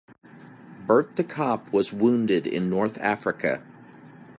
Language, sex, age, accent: English, male, 30-39, United States English